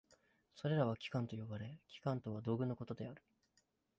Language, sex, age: Japanese, male, 19-29